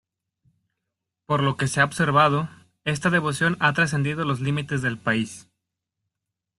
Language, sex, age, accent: Spanish, male, 19-29, México